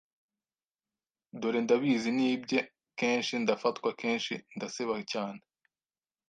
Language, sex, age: Kinyarwanda, male, 19-29